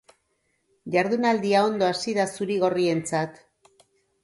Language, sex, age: Basque, female, 60-69